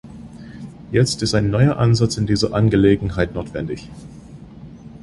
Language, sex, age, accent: German, male, 19-29, Amerikanisches Deutsch